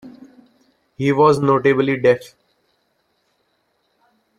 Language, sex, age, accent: English, male, 19-29, India and South Asia (India, Pakistan, Sri Lanka)